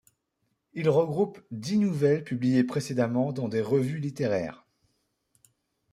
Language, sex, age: French, male, 30-39